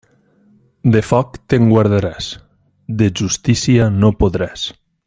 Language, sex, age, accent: Catalan, male, 19-29, valencià